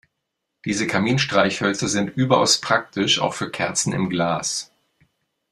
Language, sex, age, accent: German, male, 40-49, Deutschland Deutsch